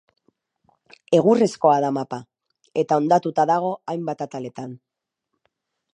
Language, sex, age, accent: Basque, female, 30-39, Mendebalekoa (Araba, Bizkaia, Gipuzkoako mendebaleko herri batzuk)